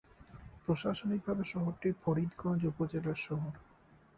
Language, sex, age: Bengali, male, 19-29